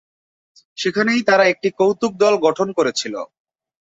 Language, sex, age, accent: Bengali, male, 19-29, Native